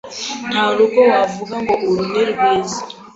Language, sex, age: Kinyarwanda, female, 19-29